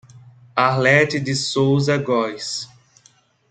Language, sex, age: Portuguese, male, 30-39